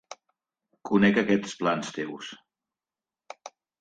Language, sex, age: Catalan, male, 50-59